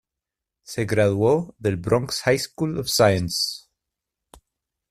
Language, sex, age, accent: Spanish, male, 30-39, Chileno: Chile, Cuyo